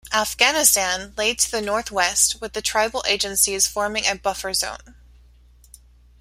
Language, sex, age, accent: English, female, 30-39, United States English